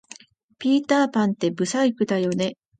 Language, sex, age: Japanese, female, 50-59